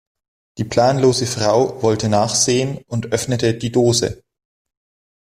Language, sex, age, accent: German, male, 30-39, Deutschland Deutsch